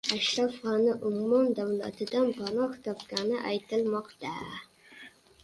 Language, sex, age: Uzbek, male, 19-29